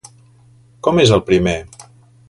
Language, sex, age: Catalan, male, 50-59